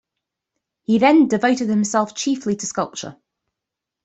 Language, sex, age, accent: English, female, 30-39, England English